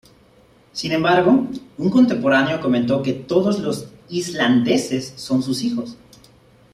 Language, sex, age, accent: Spanish, male, 30-39, México